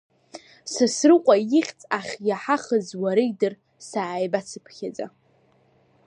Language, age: Abkhazian, under 19